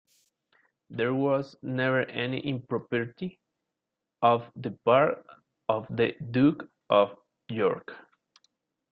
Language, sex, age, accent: English, male, 19-29, United States English